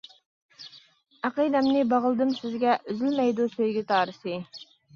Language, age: Uyghur, 30-39